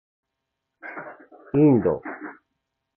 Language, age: Japanese, 40-49